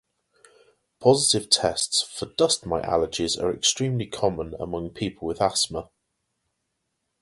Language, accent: English, England English